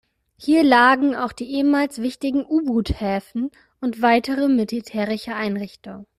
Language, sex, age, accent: German, female, 30-39, Deutschland Deutsch